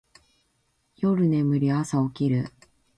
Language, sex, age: Japanese, female, 50-59